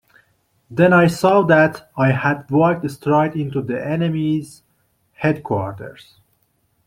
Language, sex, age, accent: English, male, 19-29, United States English